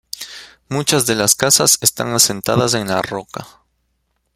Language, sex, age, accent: Spanish, male, 19-29, Andino-Pacífico: Colombia, Perú, Ecuador, oeste de Bolivia y Venezuela andina